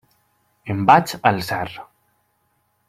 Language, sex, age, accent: Catalan, male, 19-29, valencià